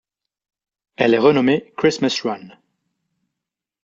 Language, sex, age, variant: French, male, 19-29, Français de métropole